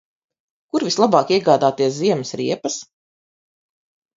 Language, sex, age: Latvian, female, 50-59